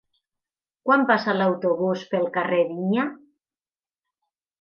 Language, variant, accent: Catalan, Nord-Occidental, Tortosí